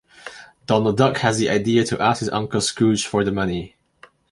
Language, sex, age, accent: English, male, 19-29, Malaysian English